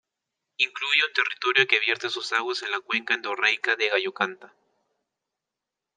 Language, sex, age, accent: Spanish, male, 19-29, Andino-Pacífico: Colombia, Perú, Ecuador, oeste de Bolivia y Venezuela andina